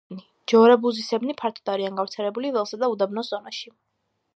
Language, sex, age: Georgian, female, under 19